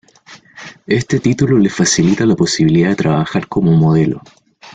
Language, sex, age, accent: Spanish, male, 19-29, Chileno: Chile, Cuyo